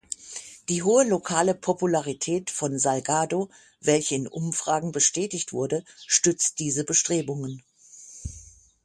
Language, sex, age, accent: German, female, 50-59, Deutschland Deutsch